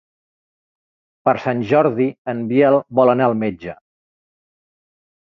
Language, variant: Catalan, Central